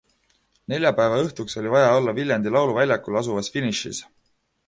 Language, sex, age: Estonian, male, 19-29